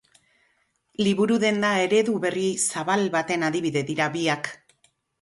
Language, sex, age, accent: Basque, female, 60-69, Mendebalekoa (Araba, Bizkaia, Gipuzkoako mendebaleko herri batzuk)